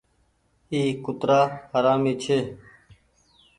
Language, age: Goaria, 19-29